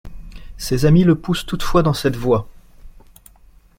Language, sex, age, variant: French, male, 40-49, Français de métropole